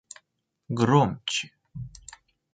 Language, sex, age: Russian, male, 19-29